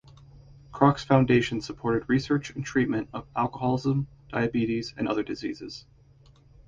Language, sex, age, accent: English, male, 30-39, United States English